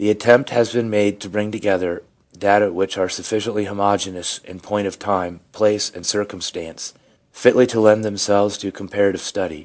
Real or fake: real